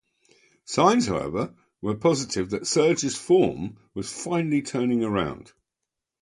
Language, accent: English, England English